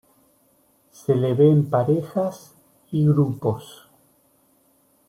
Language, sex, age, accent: Spanish, male, 50-59, Rioplatense: Argentina, Uruguay, este de Bolivia, Paraguay